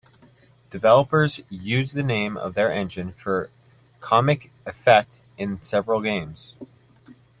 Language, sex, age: English, male, 19-29